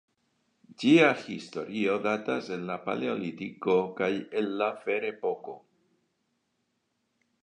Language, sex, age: Esperanto, male, 60-69